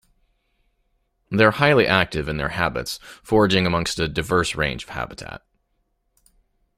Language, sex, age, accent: English, male, 40-49, United States English